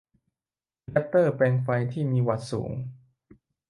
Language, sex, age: Thai, male, 19-29